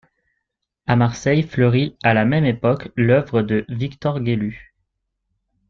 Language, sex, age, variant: French, male, 19-29, Français de métropole